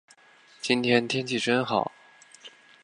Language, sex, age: Chinese, male, 19-29